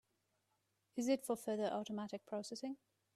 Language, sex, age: English, female, 30-39